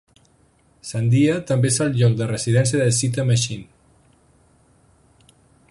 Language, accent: Catalan, central; valencià